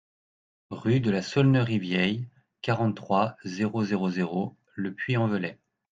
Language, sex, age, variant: French, male, 40-49, Français de métropole